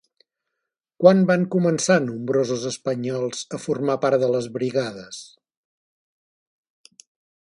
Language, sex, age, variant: Catalan, male, 60-69, Central